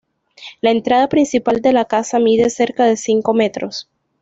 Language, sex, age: Spanish, female, 19-29